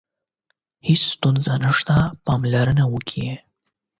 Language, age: Pashto, 19-29